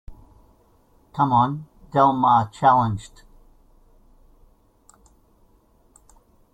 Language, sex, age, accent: English, male, 70-79, Australian English